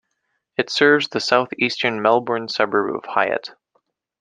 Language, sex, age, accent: English, male, 19-29, United States English